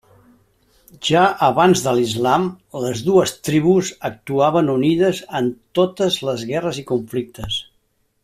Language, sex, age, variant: Catalan, male, 60-69, Septentrional